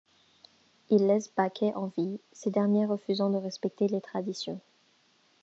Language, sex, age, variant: French, female, under 19, Français de métropole